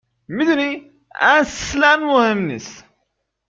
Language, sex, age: Persian, male, 19-29